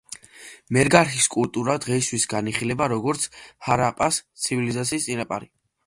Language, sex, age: Georgian, male, 19-29